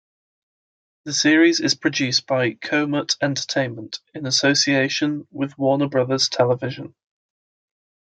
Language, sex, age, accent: English, male, 19-29, England English